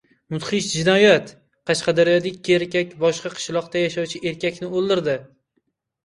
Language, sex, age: Uzbek, male, 19-29